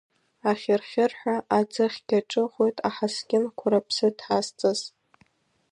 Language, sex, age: Abkhazian, female, under 19